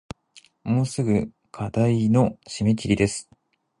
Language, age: Japanese, 30-39